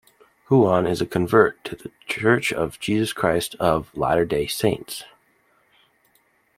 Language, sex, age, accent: English, male, under 19, United States English